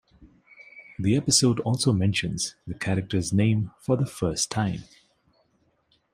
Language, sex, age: English, male, 19-29